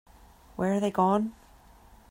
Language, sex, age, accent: English, female, 40-49, England English